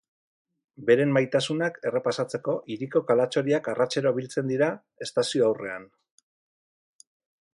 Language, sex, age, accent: Basque, male, 40-49, Mendebalekoa (Araba, Bizkaia, Gipuzkoako mendebaleko herri batzuk)